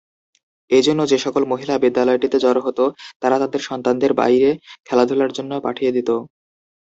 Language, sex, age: Bengali, male, 19-29